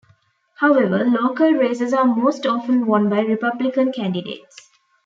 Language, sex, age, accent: English, female, 19-29, India and South Asia (India, Pakistan, Sri Lanka)